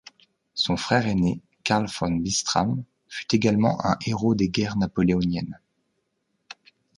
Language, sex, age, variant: French, male, 30-39, Français de métropole